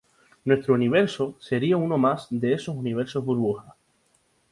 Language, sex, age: Spanish, male, 19-29